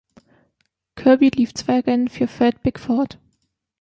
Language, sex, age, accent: German, female, 19-29, Deutschland Deutsch